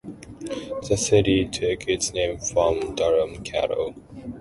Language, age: English, under 19